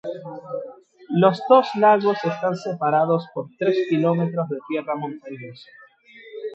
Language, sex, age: Spanish, male, 19-29